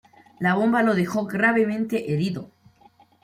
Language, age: Spanish, under 19